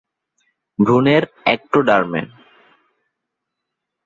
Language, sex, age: Bengali, male, 19-29